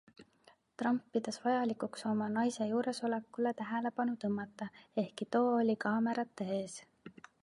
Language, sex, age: Estonian, female, 19-29